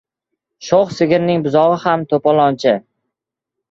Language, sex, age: Uzbek, male, 19-29